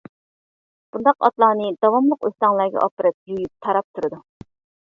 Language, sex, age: Uyghur, female, 30-39